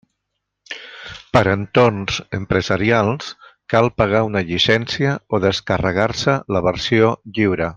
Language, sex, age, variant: Catalan, male, 60-69, Central